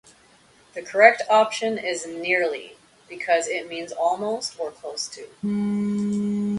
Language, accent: English, United States English